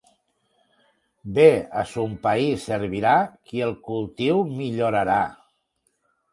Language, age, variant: Catalan, 60-69, Tortosí